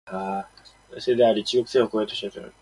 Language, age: Japanese, 19-29